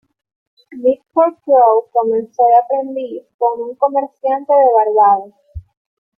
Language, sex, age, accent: Spanish, female, 30-39, Andino-Pacífico: Colombia, Perú, Ecuador, oeste de Bolivia y Venezuela andina